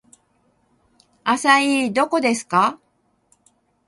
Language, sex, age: Japanese, female, 60-69